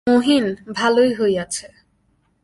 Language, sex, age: Bengali, female, 19-29